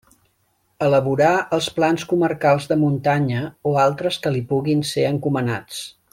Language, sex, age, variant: Catalan, male, 30-39, Central